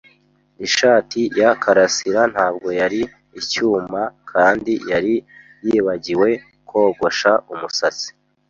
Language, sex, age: Kinyarwanda, male, 19-29